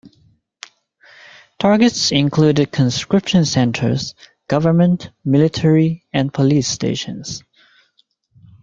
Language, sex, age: English, male, 30-39